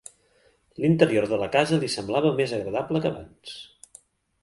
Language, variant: Catalan, Central